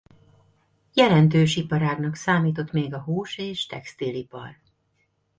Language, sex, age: Hungarian, female, 40-49